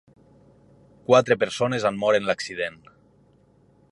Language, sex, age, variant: Catalan, male, 30-39, Nord-Occidental